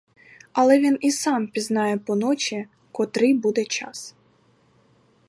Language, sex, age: Ukrainian, female, 19-29